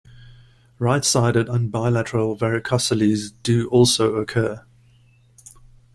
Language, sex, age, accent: English, male, 30-39, Southern African (South Africa, Zimbabwe, Namibia)